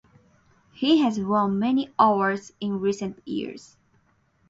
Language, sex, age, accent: English, female, 19-29, United States English